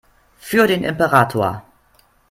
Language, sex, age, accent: German, male, under 19, Deutschland Deutsch